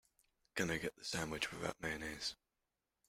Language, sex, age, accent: English, male, under 19, England English